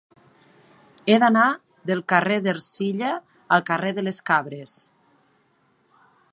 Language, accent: Catalan, Lleidatà